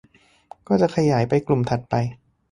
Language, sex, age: Thai, male, 30-39